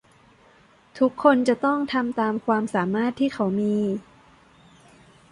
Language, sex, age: Thai, female, 19-29